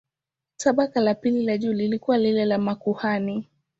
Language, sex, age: Swahili, female, 19-29